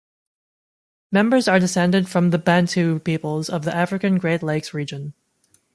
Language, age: English, 19-29